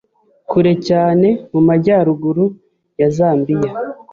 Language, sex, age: Kinyarwanda, male, 19-29